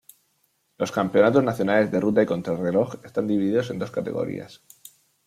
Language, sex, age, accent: Spanish, male, 19-29, España: Sur peninsular (Andalucia, Extremadura, Murcia)